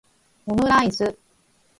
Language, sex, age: Japanese, female, 40-49